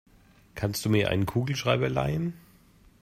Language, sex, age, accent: German, male, 40-49, Deutschland Deutsch